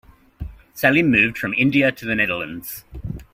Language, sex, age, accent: English, male, 40-49, Australian English